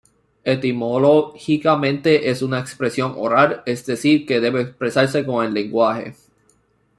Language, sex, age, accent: Spanish, male, 19-29, Caribe: Cuba, Venezuela, Puerto Rico, República Dominicana, Panamá, Colombia caribeña, México caribeño, Costa del golfo de México